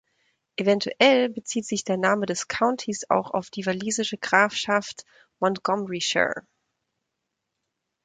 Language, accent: German, Deutschland Deutsch